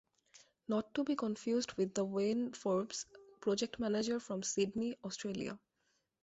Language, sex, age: English, female, 19-29